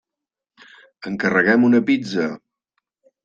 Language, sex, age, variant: Catalan, male, 40-49, Balear